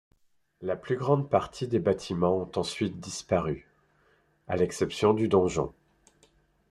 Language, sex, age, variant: French, male, 40-49, Français de métropole